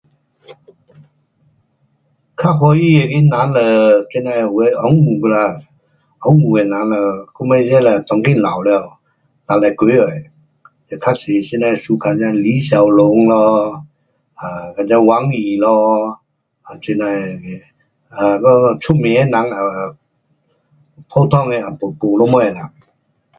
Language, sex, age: Pu-Xian Chinese, male, 60-69